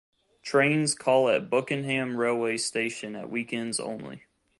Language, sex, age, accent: English, male, 19-29, United States English